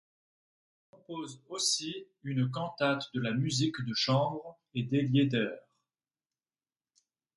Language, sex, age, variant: French, male, 30-39, Français de métropole